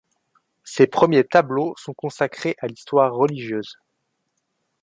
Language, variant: French, Français de métropole